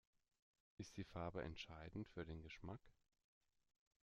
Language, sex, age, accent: German, male, 30-39, Deutschland Deutsch